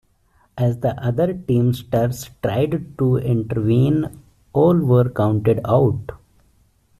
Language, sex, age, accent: English, male, 19-29, India and South Asia (India, Pakistan, Sri Lanka)